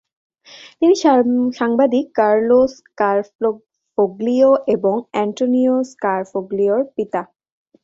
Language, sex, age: Bengali, female, 19-29